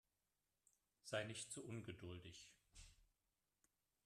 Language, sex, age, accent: German, male, 50-59, Deutschland Deutsch